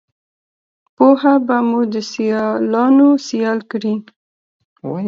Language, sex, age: Pashto, female, 19-29